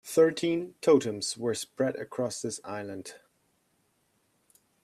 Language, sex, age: English, male, 30-39